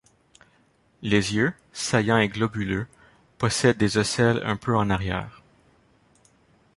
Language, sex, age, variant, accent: French, male, 30-39, Français d'Amérique du Nord, Français du Canada